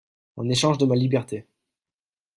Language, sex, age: French, male, 19-29